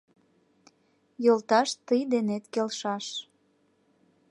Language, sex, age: Mari, female, 19-29